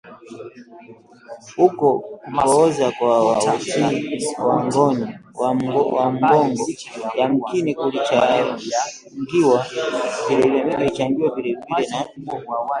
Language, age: Swahili, 19-29